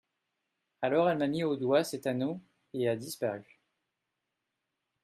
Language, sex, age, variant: French, male, 40-49, Français de métropole